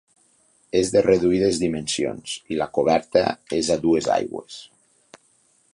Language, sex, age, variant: Catalan, male, 40-49, Nord-Occidental